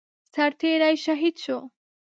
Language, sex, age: Pashto, female, 19-29